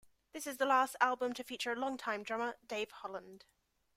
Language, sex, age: English, female, 19-29